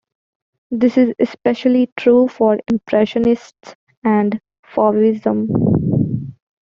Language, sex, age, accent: English, female, 19-29, United States English